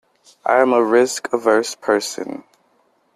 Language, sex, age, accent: English, male, 19-29, United States English